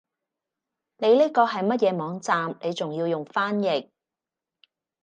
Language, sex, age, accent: Cantonese, female, 30-39, 广州音